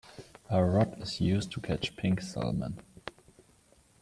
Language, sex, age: English, male, 19-29